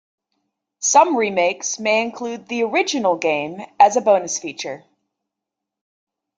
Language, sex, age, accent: English, female, 30-39, United States English